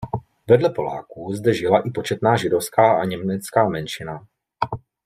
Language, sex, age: Czech, male, 30-39